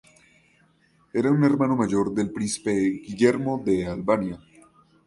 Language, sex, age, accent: Spanish, male, 19-29, Andino-Pacífico: Colombia, Perú, Ecuador, oeste de Bolivia y Venezuela andina